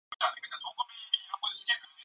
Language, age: Korean, 19-29